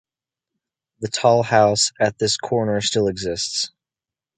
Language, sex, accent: English, male, United States English